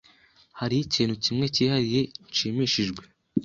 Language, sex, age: Kinyarwanda, male, 30-39